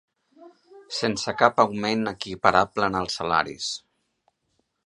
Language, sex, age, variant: Catalan, male, 40-49, Central